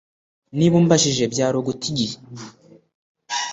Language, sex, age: Kinyarwanda, male, under 19